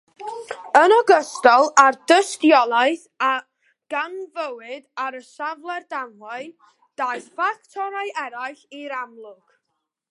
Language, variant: Welsh, North-Eastern Welsh